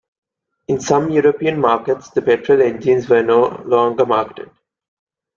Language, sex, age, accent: English, male, 19-29, United States English